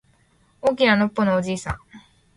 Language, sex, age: Japanese, female, 19-29